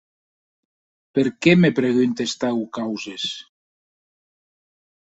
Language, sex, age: Occitan, male, 60-69